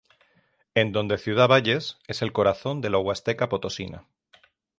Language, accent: Spanish, España: Centro-Sur peninsular (Madrid, Toledo, Castilla-La Mancha); España: Sur peninsular (Andalucia, Extremadura, Murcia)